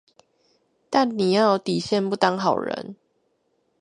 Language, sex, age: Chinese, female, 19-29